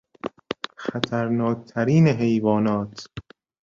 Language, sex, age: Persian, male, 19-29